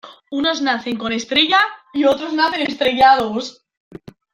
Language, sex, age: Spanish, female, 19-29